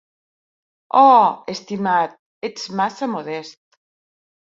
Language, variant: Catalan, Septentrional